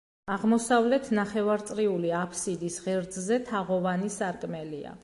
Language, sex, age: Georgian, female, 30-39